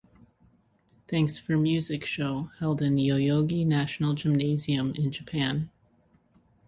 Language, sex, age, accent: English, female, 30-39, United States English